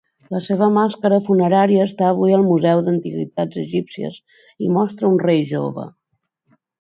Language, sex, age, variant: Catalan, female, 50-59, Balear